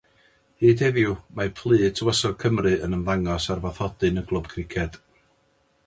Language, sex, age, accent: Welsh, male, 40-49, Y Deyrnas Unedig Cymraeg